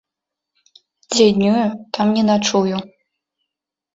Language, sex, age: Belarusian, female, 19-29